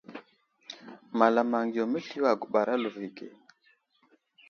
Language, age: Wuzlam, 19-29